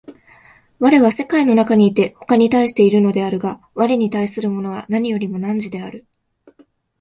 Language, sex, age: Japanese, female, 19-29